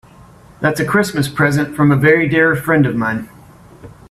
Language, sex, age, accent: English, male, 30-39, United States English